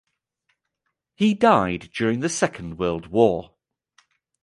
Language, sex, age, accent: English, male, 30-39, England English